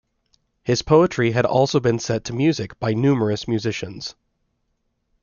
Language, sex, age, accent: English, male, 30-39, United States English